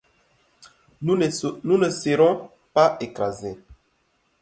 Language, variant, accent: French, Français d'Afrique subsaharienne et des îles africaines, Français de Côte d’Ivoire